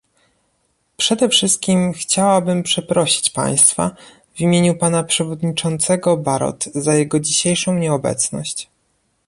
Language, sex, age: Polish, male, 19-29